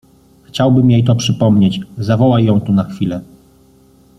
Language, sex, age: Polish, male, 30-39